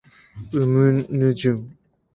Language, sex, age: Japanese, male, 19-29